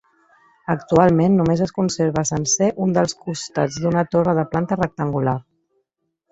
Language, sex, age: Catalan, female, 40-49